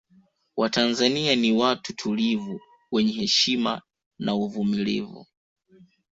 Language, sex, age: Swahili, male, 19-29